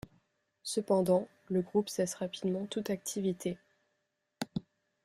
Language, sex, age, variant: French, female, under 19, Français de métropole